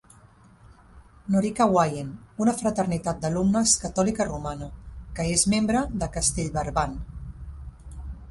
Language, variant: Catalan, Central